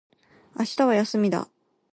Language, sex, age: Japanese, female, 40-49